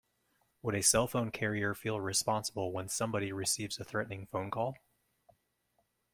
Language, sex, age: English, male, 30-39